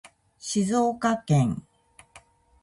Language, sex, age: Japanese, female, 40-49